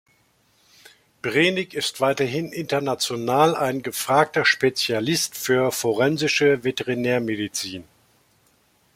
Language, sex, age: German, male, 60-69